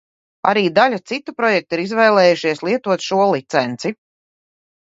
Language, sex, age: Latvian, female, 40-49